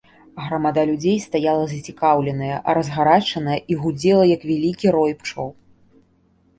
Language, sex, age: Belarusian, female, 30-39